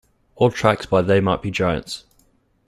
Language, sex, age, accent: English, male, 19-29, Australian English